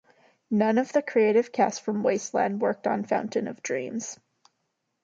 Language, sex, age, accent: English, female, 19-29, United States English